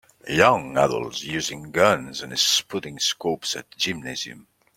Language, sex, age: English, male, 30-39